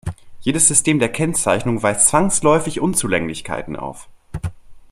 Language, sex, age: German, male, 19-29